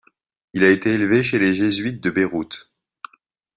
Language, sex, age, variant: French, male, 30-39, Français de métropole